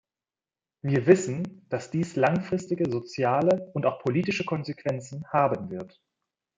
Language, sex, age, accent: German, male, 30-39, Deutschland Deutsch